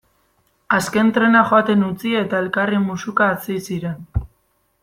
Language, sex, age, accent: Basque, female, 19-29, Mendebalekoa (Araba, Bizkaia, Gipuzkoako mendebaleko herri batzuk)